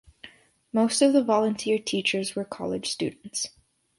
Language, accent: English, United States English